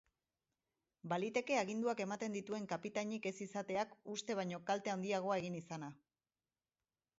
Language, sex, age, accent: Basque, female, 40-49, Erdialdekoa edo Nafarra (Gipuzkoa, Nafarroa)